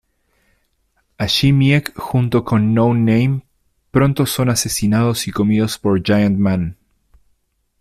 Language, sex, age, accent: Spanish, male, 30-39, Rioplatense: Argentina, Uruguay, este de Bolivia, Paraguay